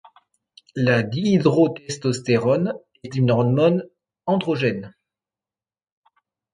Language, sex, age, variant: French, male, 50-59, Français de métropole